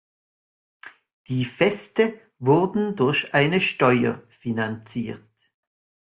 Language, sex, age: German, male, 40-49